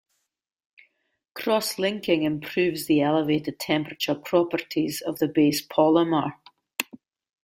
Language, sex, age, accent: English, female, 40-49, Scottish English